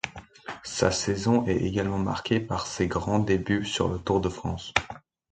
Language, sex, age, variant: French, male, under 19, Français de métropole